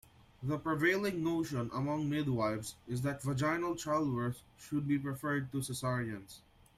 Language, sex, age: English, male, 19-29